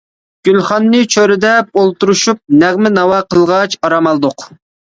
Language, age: Uyghur, 19-29